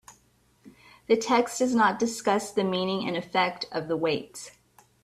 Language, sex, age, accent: English, female, 40-49, United States English